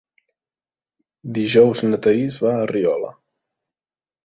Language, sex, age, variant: Catalan, male, 19-29, Central